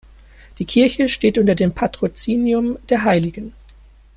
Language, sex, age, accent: German, male, 19-29, Deutschland Deutsch